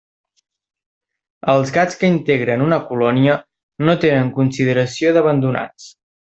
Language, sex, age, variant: Catalan, male, under 19, Central